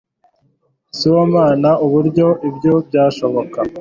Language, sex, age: Kinyarwanda, male, 19-29